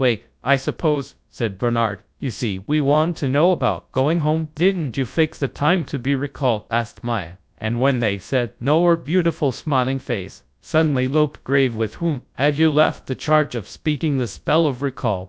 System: TTS, GradTTS